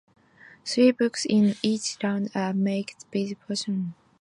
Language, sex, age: English, female, 19-29